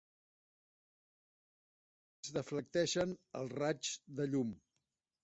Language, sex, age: Catalan, male, 70-79